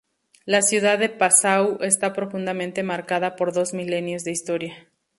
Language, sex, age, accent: Spanish, female, 30-39, México